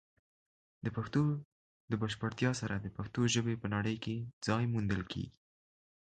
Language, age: Pashto, under 19